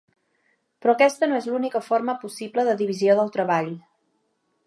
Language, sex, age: Catalan, female, 40-49